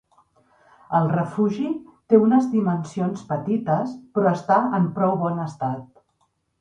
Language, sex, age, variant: Catalan, female, 50-59, Central